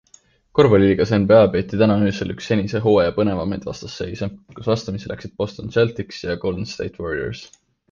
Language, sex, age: Estonian, male, 19-29